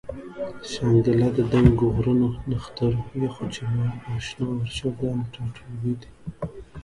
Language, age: Pashto, 19-29